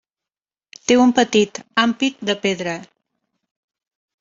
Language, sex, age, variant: Catalan, female, 50-59, Central